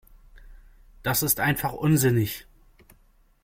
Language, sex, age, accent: German, male, 19-29, Deutschland Deutsch